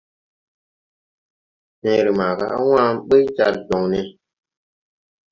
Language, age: Tupuri, 19-29